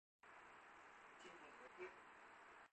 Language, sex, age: Vietnamese, male, 19-29